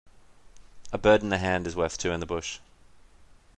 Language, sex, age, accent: English, male, 30-39, Australian English